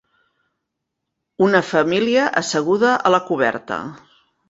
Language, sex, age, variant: Catalan, female, 50-59, Central